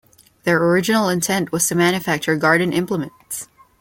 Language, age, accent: English, 19-29, Filipino